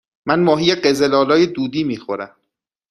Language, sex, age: Persian, male, 30-39